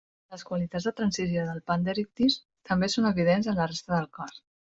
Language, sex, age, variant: Catalan, female, 30-39, Central